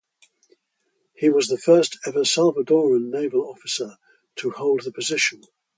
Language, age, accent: English, 80-89, England English